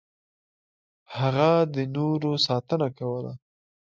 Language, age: Pashto, 19-29